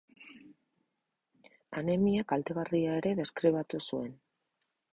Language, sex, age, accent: Basque, female, 40-49, Mendebalekoa (Araba, Bizkaia, Gipuzkoako mendebaleko herri batzuk)